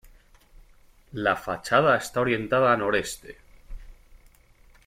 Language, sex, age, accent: Spanish, male, 19-29, España: Norte peninsular (Asturias, Castilla y León, Cantabria, País Vasco, Navarra, Aragón, La Rioja, Guadalajara, Cuenca)